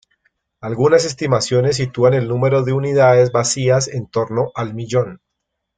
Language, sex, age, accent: Spanish, male, 30-39, Andino-Pacífico: Colombia, Perú, Ecuador, oeste de Bolivia y Venezuela andina